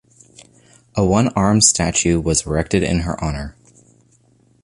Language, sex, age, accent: English, male, 19-29, Canadian English